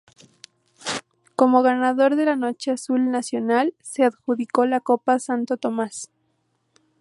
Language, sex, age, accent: Spanish, female, 19-29, México